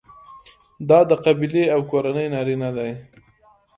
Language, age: Pashto, 19-29